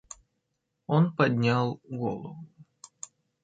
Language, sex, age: Russian, male, 19-29